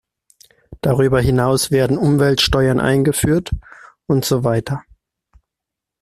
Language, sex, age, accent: German, male, 30-39, Deutschland Deutsch